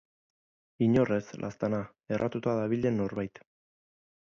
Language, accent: Basque, Erdialdekoa edo Nafarra (Gipuzkoa, Nafarroa)